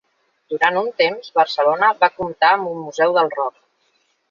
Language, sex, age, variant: Catalan, female, 30-39, Central